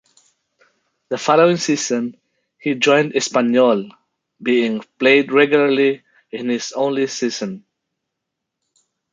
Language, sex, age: English, male, 30-39